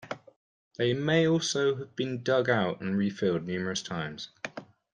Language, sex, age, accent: English, male, 30-39, England English